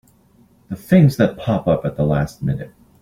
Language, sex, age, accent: English, male, 19-29, Canadian English